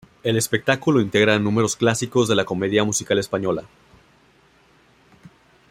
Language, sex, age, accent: Spanish, male, 19-29, México